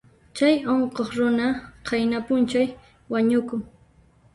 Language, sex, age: Puno Quechua, female, 19-29